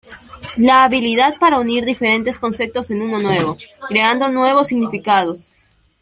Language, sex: Spanish, female